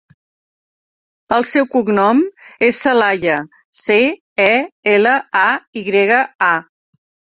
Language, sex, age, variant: Catalan, female, 60-69, Central